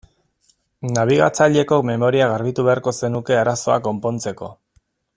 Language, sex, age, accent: Basque, male, 40-49, Erdialdekoa edo Nafarra (Gipuzkoa, Nafarroa)